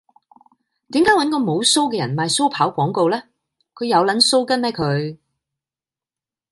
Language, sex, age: Cantonese, female, 40-49